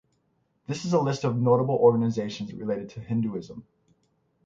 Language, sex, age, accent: English, male, 19-29, United States English